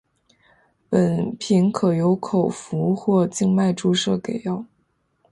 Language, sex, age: Chinese, female, 19-29